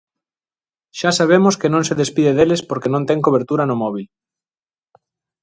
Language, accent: Galician, Normativo (estándar)